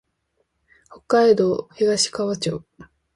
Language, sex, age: Japanese, female, 19-29